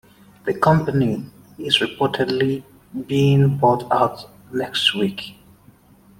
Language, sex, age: English, male, 19-29